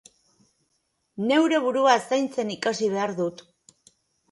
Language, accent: Basque, Erdialdekoa edo Nafarra (Gipuzkoa, Nafarroa)